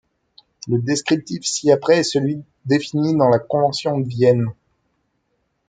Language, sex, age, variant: French, male, 30-39, Français de métropole